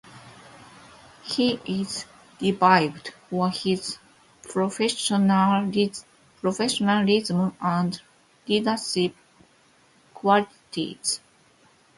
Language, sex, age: English, female, 30-39